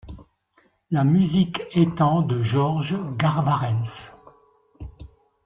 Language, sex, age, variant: French, male, 60-69, Français de métropole